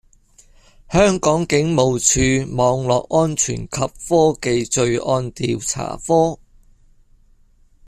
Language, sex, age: Cantonese, male, 50-59